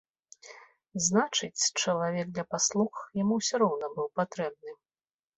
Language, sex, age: Belarusian, female, 40-49